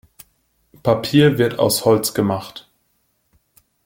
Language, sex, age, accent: German, male, 19-29, Deutschland Deutsch